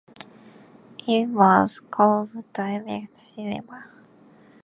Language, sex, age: English, female, 19-29